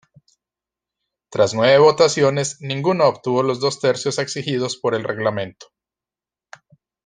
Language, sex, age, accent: Spanish, male, 40-49, Andino-Pacífico: Colombia, Perú, Ecuador, oeste de Bolivia y Venezuela andina